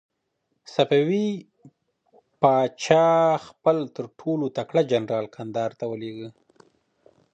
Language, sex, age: Pashto, male, 30-39